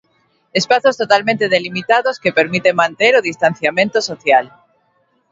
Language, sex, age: Galician, male, 40-49